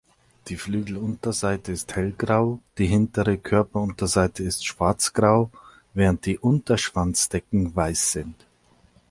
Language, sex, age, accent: German, male, 40-49, Deutschland Deutsch